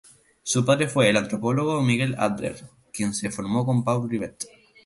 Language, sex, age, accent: Spanish, male, 19-29, España: Islas Canarias